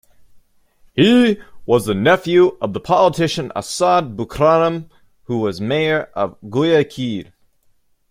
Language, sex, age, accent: English, male, 19-29, United States English